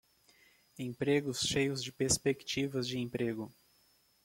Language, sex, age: Portuguese, male, 30-39